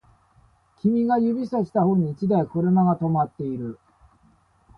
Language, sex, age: Japanese, male, 40-49